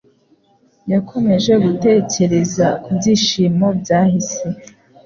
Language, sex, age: Kinyarwanda, female, under 19